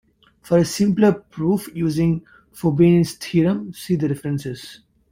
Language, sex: English, male